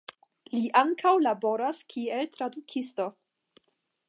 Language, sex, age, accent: Esperanto, female, 19-29, Internacia